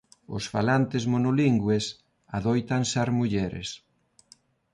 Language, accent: Galician, Neofalante